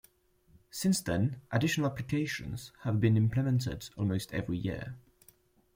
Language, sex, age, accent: English, male, 19-29, England English